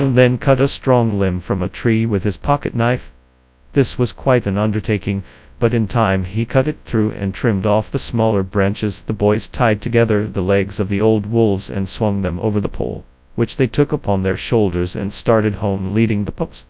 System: TTS, FastPitch